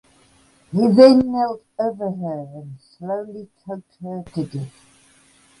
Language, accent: English, New Zealand English